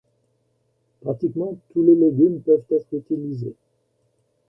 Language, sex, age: French, male, 70-79